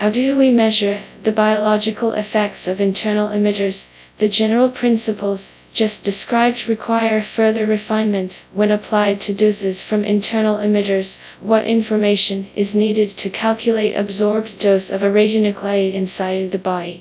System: TTS, FastPitch